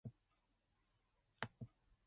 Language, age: English, 19-29